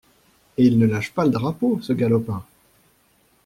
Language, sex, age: French, male, 19-29